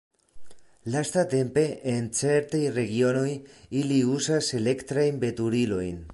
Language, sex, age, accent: Esperanto, male, 40-49, Internacia